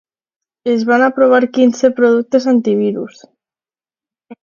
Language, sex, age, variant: Catalan, female, under 19, Alacantí